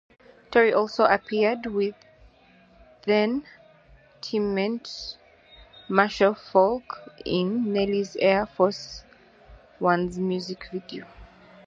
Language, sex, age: English, female, 30-39